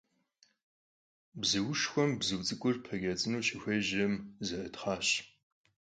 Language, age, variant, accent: Kabardian, 19-29, Адыгэбзэ (Къэбэрдей, Кирил, псоми зэдай), Джылэхъстэней (Gilahsteney)